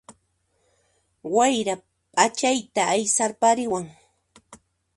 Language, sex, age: Puno Quechua, female, 40-49